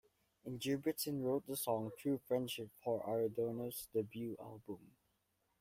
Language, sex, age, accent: English, male, under 19, Filipino